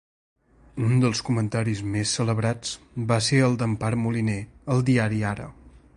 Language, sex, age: Catalan, male, 19-29